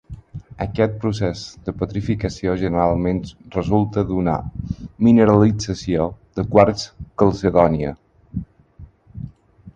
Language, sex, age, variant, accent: Catalan, male, 30-39, Balear, balear; aprenent (recent, des del castellà)